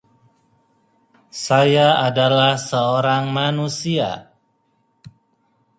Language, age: English, 70-79